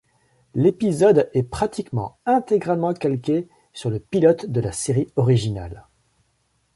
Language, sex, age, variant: French, male, 40-49, Français de métropole